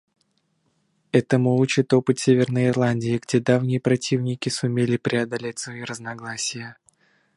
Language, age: Russian, 19-29